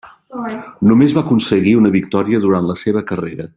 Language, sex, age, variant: Catalan, male, 50-59, Central